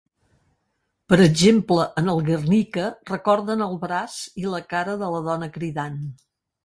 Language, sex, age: Catalan, female, 70-79